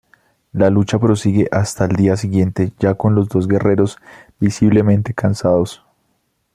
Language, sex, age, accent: Spanish, male, 19-29, Andino-Pacífico: Colombia, Perú, Ecuador, oeste de Bolivia y Venezuela andina